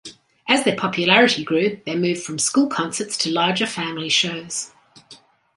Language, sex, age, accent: English, female, 50-59, Australian English